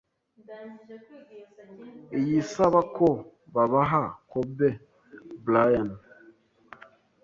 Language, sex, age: Kinyarwanda, male, 19-29